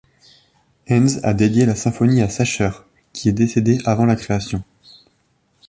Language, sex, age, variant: French, male, under 19, Français de métropole